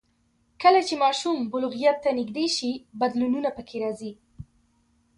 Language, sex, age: Pashto, female, under 19